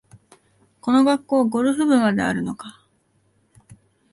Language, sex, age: Japanese, female, 19-29